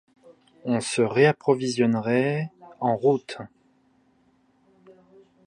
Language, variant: French, Français de métropole